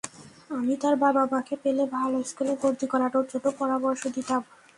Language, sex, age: Bengali, female, 19-29